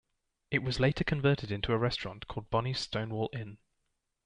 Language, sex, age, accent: English, male, 19-29, England English